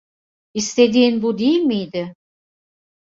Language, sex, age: Turkish, female, 50-59